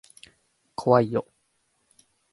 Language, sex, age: Japanese, male, 19-29